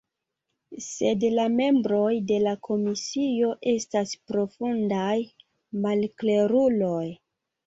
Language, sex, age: Esperanto, female, 19-29